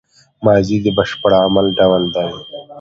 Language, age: Pashto, 19-29